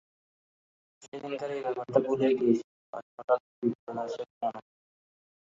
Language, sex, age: Bengali, male, 19-29